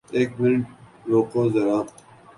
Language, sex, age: Urdu, male, 19-29